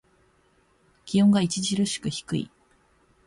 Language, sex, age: Japanese, female, 19-29